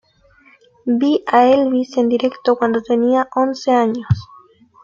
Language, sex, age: Spanish, female, 19-29